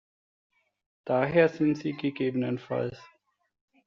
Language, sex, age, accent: German, male, 40-49, Deutschland Deutsch